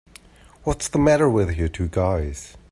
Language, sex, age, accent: English, male, 30-39, England English